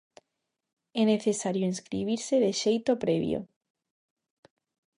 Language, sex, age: Galician, female, 19-29